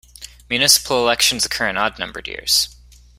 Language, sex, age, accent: English, male, under 19, United States English